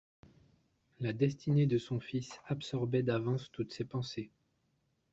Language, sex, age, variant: French, male, 40-49, Français de métropole